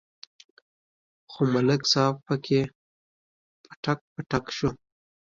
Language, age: Pashto, 19-29